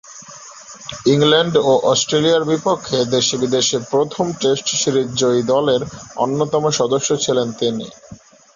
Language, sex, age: Bengali, male, 19-29